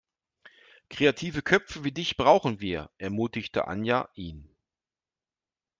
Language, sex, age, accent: German, male, 40-49, Deutschland Deutsch